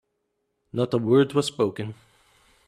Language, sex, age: English, male, 19-29